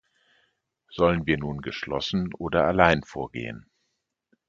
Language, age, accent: German, 50-59, Deutschland Deutsch